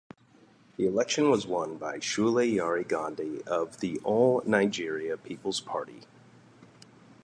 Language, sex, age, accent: English, male, 30-39, United States English